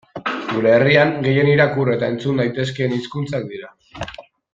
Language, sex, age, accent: Basque, male, under 19, Mendebalekoa (Araba, Bizkaia, Gipuzkoako mendebaleko herri batzuk)